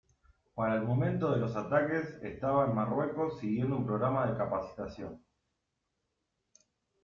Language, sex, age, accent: Spanish, male, 30-39, Rioplatense: Argentina, Uruguay, este de Bolivia, Paraguay